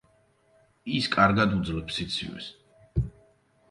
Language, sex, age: Georgian, male, 19-29